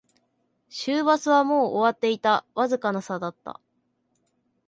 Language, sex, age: Japanese, male, 19-29